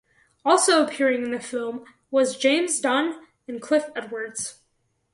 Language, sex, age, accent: English, female, under 19, United States English